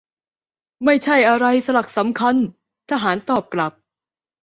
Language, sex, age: Thai, female, under 19